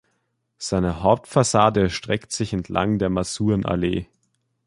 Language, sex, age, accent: German, male, under 19, Österreichisches Deutsch